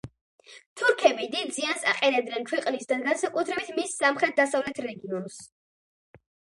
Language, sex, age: Georgian, female, under 19